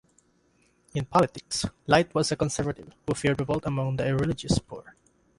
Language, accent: English, Filipino